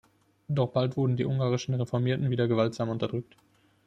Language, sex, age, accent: German, male, 19-29, Deutschland Deutsch